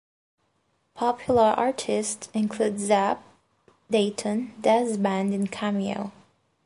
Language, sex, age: English, female, 19-29